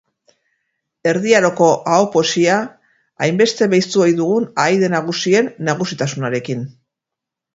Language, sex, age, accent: Basque, female, 50-59, Erdialdekoa edo Nafarra (Gipuzkoa, Nafarroa)